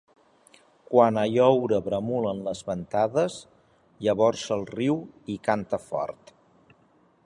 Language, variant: Catalan, Central